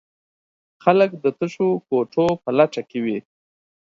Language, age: Pashto, 30-39